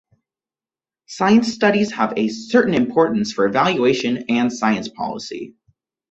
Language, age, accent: English, 19-29, United States English